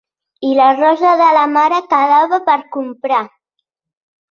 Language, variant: Catalan, Central